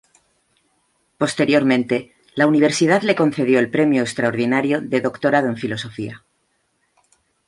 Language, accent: Spanish, España: Centro-Sur peninsular (Madrid, Toledo, Castilla-La Mancha)